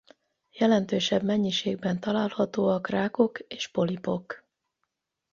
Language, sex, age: Hungarian, female, 50-59